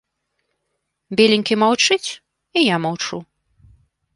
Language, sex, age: Belarusian, female, 40-49